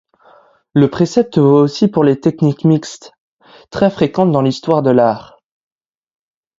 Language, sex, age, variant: French, male, under 19, Français de métropole